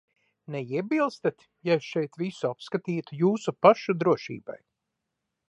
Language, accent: Latvian, Riga